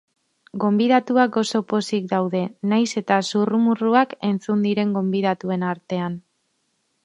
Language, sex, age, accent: Basque, female, 19-29, Mendebalekoa (Araba, Bizkaia, Gipuzkoako mendebaleko herri batzuk)